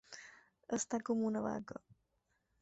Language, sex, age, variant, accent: Catalan, female, 19-29, Balear, menorquí